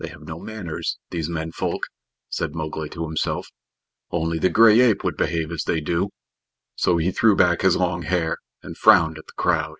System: none